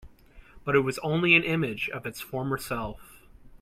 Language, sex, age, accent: English, male, 19-29, United States English